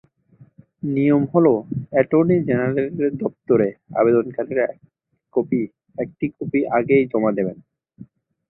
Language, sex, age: Bengali, male, 19-29